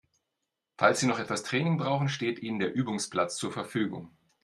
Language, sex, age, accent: German, male, 40-49, Deutschland Deutsch